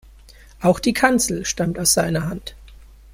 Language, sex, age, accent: German, male, 19-29, Deutschland Deutsch